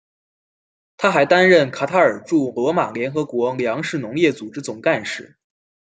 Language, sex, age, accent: Chinese, male, 19-29, 出生地：辽宁省